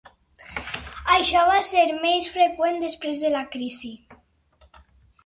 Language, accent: Catalan, valencià